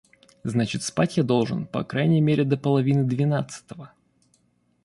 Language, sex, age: Russian, male, 30-39